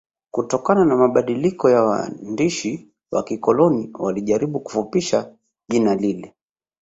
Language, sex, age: Swahili, male, 30-39